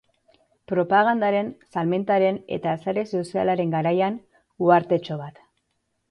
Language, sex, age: Basque, female, 30-39